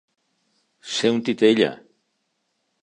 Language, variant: Catalan, Central